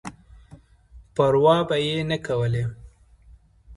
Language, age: Pashto, 19-29